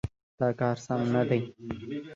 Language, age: English, 19-29